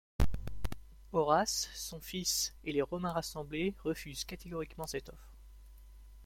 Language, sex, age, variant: French, male, 19-29, Français de métropole